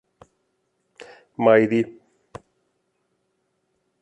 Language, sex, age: Portuguese, male, 40-49